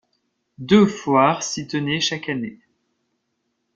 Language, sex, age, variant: French, male, 19-29, Français de métropole